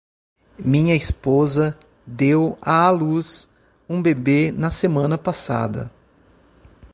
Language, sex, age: Portuguese, male, 40-49